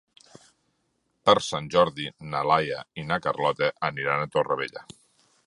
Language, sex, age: Catalan, male, 50-59